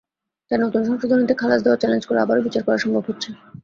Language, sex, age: Bengali, female, 19-29